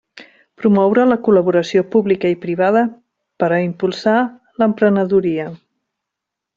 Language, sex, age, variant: Catalan, female, 50-59, Central